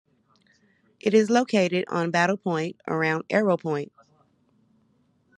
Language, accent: English, United States English